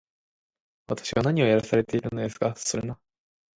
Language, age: Japanese, 19-29